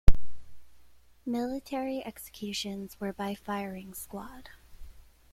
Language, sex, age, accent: English, female, 19-29, United States English